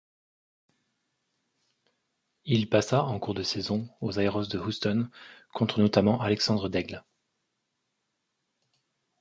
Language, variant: French, Français de métropole